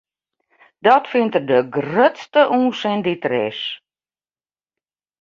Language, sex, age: Western Frisian, female, 50-59